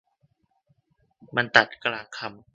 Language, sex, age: Thai, male, 19-29